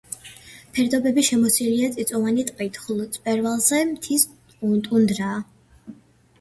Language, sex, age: Georgian, female, 19-29